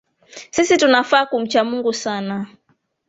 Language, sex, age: Swahili, female, 19-29